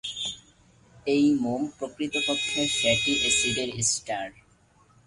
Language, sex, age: Bengali, male, 19-29